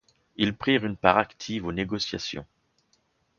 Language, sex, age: French, male, 40-49